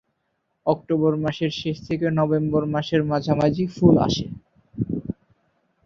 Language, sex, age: Bengali, male, 19-29